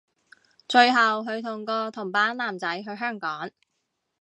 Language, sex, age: Cantonese, female, 19-29